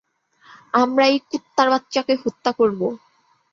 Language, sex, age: Bengali, female, 19-29